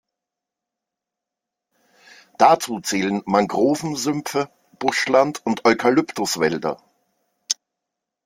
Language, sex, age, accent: German, male, 40-49, Österreichisches Deutsch